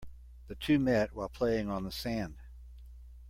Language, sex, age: English, male, 70-79